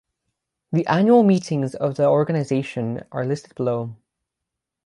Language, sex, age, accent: English, male, under 19, United States English; England English